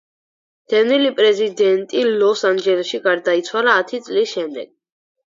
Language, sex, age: Georgian, female, under 19